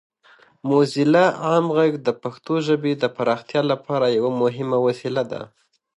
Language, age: Pashto, 19-29